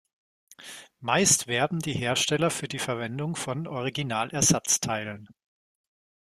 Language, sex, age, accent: German, male, 30-39, Deutschland Deutsch